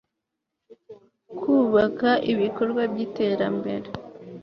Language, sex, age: Kinyarwanda, female, 19-29